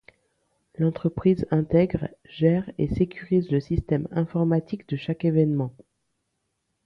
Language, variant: French, Français de métropole